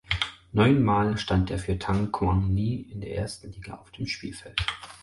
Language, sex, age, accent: German, male, 30-39, Deutschland Deutsch